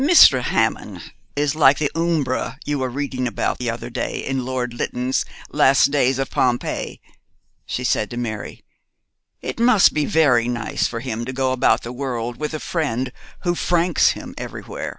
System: none